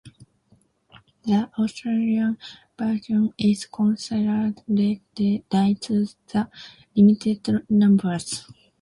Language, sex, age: English, female, 19-29